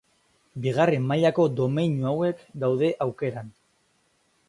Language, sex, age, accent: Basque, male, under 19, Mendebalekoa (Araba, Bizkaia, Gipuzkoako mendebaleko herri batzuk)